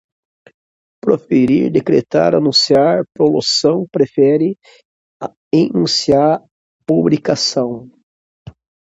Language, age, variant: Portuguese, 40-49, Portuguese (Brasil)